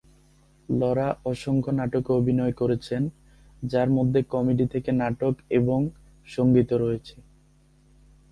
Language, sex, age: Bengali, male, 19-29